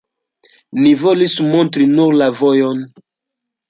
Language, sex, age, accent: Esperanto, male, 19-29, Internacia